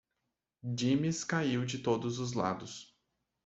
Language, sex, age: Portuguese, male, 19-29